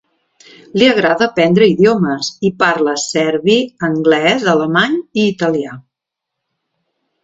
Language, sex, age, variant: Catalan, female, 60-69, Central